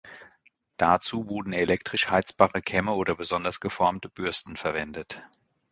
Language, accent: German, Deutschland Deutsch